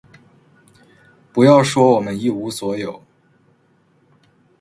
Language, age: Chinese, 30-39